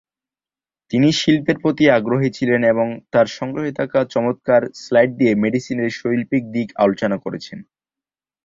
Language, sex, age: Bengali, male, under 19